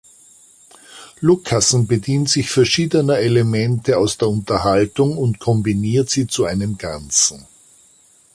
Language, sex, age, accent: German, male, 60-69, Österreichisches Deutsch